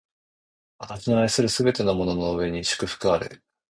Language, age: Japanese, 30-39